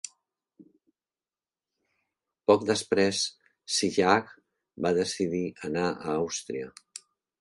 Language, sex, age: Catalan, male, 60-69